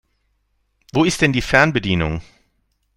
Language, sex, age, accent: German, male, 50-59, Deutschland Deutsch